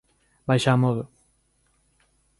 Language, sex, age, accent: Galician, male, 30-39, Normativo (estándar)